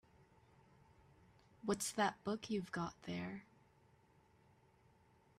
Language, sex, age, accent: English, female, 19-29, United States English